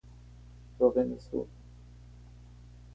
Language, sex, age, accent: Spanish, male, 19-29, México